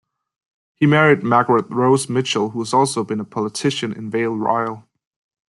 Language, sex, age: English, male, 19-29